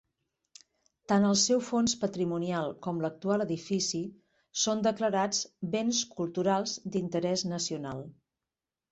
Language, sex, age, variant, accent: Catalan, female, 50-59, Central, central